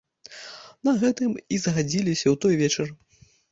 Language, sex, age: Belarusian, male, 30-39